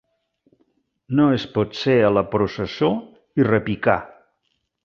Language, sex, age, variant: Catalan, male, 60-69, Central